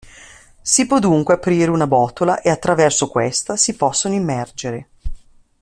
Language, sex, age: Italian, female, 50-59